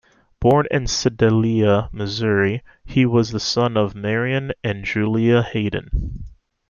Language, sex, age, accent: English, male, 19-29, United States English